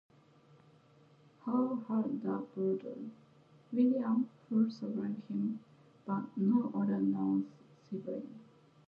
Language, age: English, 19-29